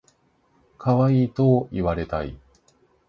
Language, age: Japanese, 19-29